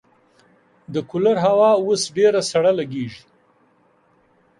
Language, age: Pashto, 50-59